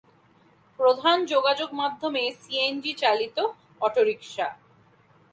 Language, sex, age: Bengali, female, 19-29